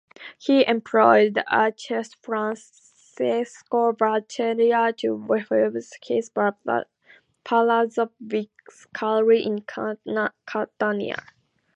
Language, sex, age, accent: English, female, under 19, England English